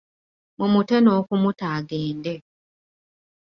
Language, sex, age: Ganda, female, 30-39